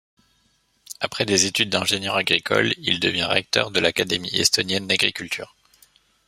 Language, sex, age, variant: French, male, 30-39, Français de métropole